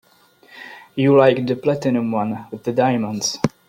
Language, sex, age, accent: English, male, 19-29, United States English